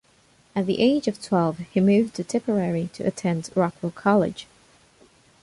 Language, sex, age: English, female, under 19